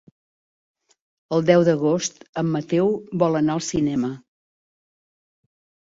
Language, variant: Catalan, Central